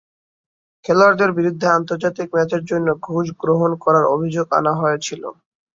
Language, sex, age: Bengali, male, under 19